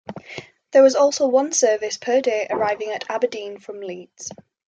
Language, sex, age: English, female, 19-29